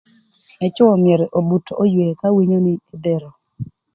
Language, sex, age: Thur, female, 30-39